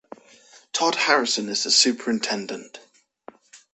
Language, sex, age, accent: English, male, under 19, England English